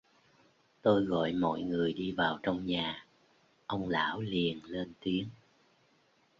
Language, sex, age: Vietnamese, male, 60-69